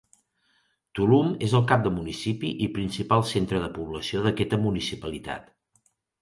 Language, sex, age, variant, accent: Catalan, male, 40-49, Central, tarragoní